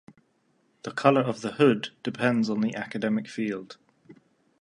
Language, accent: English, England English